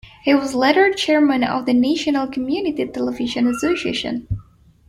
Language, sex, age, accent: English, female, 19-29, United States English